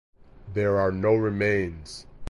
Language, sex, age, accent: English, male, 40-49, United States English